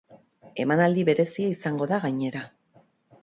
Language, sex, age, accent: Basque, female, 40-49, Erdialdekoa edo Nafarra (Gipuzkoa, Nafarroa)